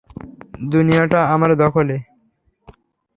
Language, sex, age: Bengali, male, under 19